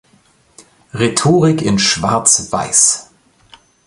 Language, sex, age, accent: German, male, 40-49, Deutschland Deutsch